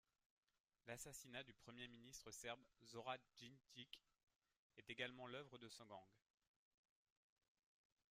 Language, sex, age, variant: French, male, 30-39, Français de métropole